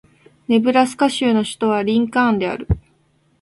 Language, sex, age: Japanese, female, 19-29